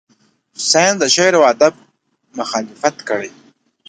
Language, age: Pashto, 30-39